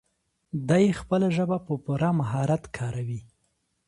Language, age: Pashto, 30-39